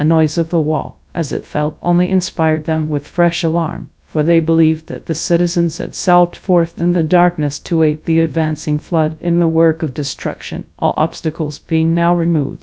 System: TTS, GradTTS